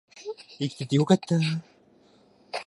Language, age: Japanese, 30-39